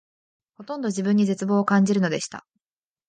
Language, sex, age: Japanese, female, under 19